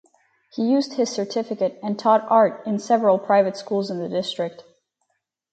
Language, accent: English, Canadian English